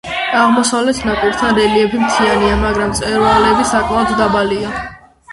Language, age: Georgian, under 19